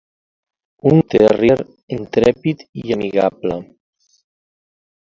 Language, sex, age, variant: Catalan, male, 50-59, Nord-Occidental